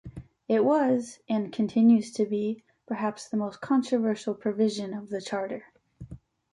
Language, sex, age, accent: English, female, 19-29, United States English